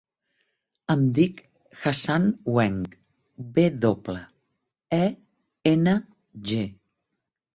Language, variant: Catalan, Central